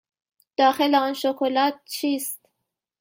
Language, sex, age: Persian, female, 30-39